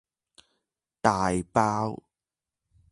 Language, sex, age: Cantonese, male, under 19